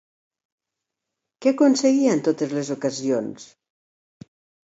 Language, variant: Catalan, Nord-Occidental